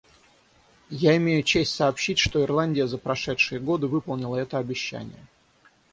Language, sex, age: Russian, male, 30-39